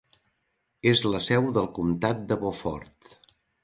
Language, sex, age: Catalan, male, 60-69